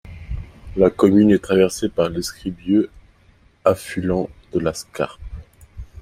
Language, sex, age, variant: French, male, 19-29, Français de métropole